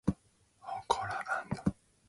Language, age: English, 19-29